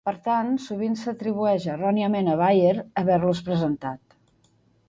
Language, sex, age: Catalan, female, 50-59